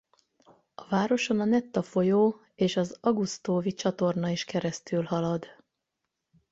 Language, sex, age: Hungarian, female, 50-59